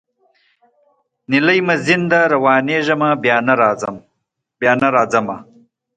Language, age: Pashto, 40-49